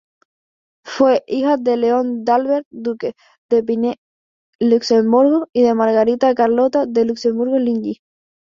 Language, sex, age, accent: Spanish, male, 19-29, España: Islas Canarias